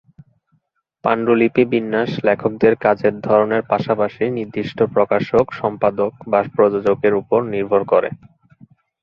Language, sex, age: Bengali, male, 19-29